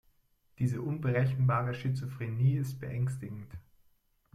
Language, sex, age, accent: German, male, 19-29, Deutschland Deutsch